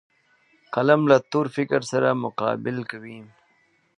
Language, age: Pashto, 30-39